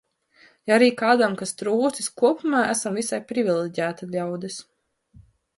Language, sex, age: Latvian, female, 19-29